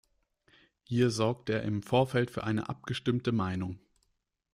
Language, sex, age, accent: German, male, 19-29, Deutschland Deutsch